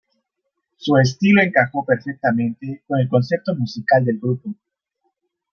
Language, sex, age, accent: Spanish, male, 30-39, México